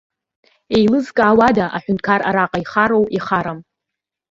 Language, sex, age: Abkhazian, female, under 19